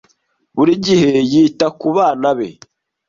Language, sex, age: Kinyarwanda, male, 19-29